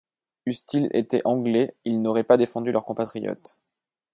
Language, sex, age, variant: French, male, 30-39, Français de métropole